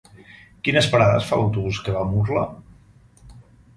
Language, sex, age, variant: Catalan, male, 50-59, Central